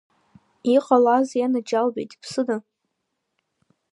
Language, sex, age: Abkhazian, female, under 19